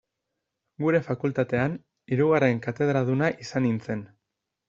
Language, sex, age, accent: Basque, male, 19-29, Mendebalekoa (Araba, Bizkaia, Gipuzkoako mendebaleko herri batzuk)